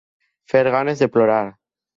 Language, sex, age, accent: Catalan, male, under 19, valencià